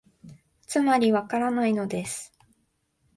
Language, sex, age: Japanese, female, 19-29